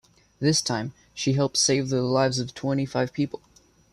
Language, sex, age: English, male, under 19